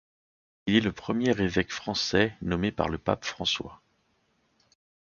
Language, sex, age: French, male, 40-49